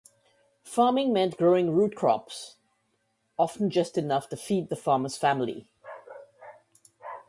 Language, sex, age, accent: English, female, 50-59, West Indies and Bermuda (Bahamas, Bermuda, Jamaica, Trinidad)